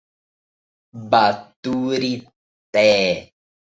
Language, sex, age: Portuguese, male, 19-29